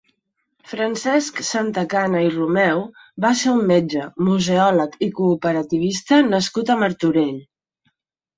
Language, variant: Catalan, Central